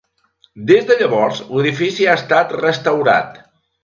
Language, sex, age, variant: Catalan, male, 50-59, Central